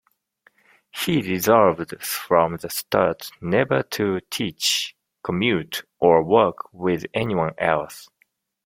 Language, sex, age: English, male, 50-59